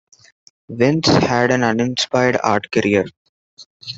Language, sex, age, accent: English, male, 19-29, India and South Asia (India, Pakistan, Sri Lanka)